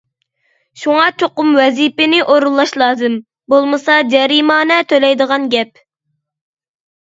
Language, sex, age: Uyghur, female, under 19